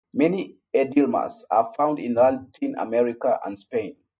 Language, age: English, 40-49